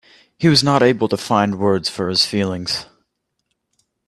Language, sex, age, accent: English, male, 19-29, United States English